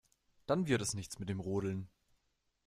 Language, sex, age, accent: German, male, 19-29, Deutschland Deutsch